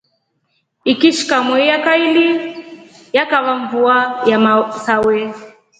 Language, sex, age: Rombo, female, 30-39